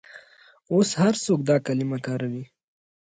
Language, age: Pashto, 19-29